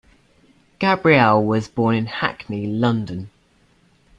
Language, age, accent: English, under 19, England English